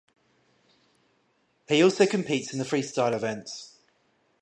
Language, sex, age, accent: English, male, 30-39, England English